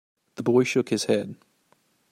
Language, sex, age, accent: English, male, 30-39, United States English